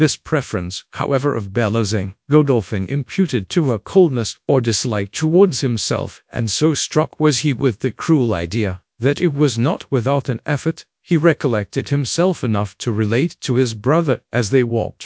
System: TTS, GradTTS